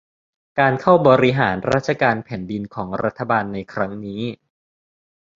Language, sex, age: Thai, male, 19-29